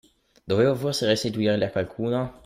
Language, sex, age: Italian, male, under 19